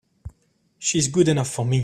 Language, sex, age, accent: English, male, 30-39, England English